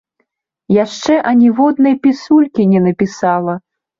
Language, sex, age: Belarusian, female, 19-29